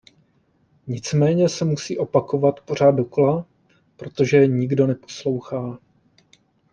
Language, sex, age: Czech, male, 30-39